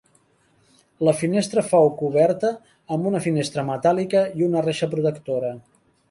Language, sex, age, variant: Catalan, male, 50-59, Central